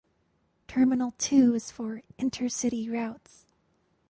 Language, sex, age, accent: English, female, 19-29, United States English